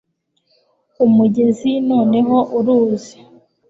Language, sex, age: Kinyarwanda, female, 19-29